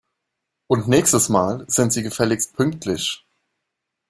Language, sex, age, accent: German, male, 19-29, Deutschland Deutsch